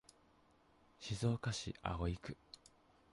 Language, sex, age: Japanese, male, 19-29